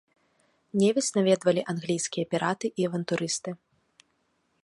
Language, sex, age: Belarusian, female, 19-29